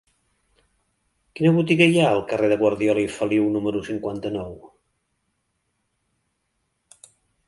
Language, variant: Catalan, Central